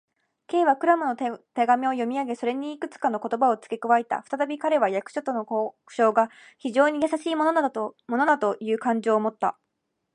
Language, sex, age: Japanese, female, 19-29